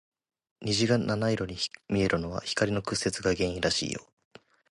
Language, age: Japanese, 19-29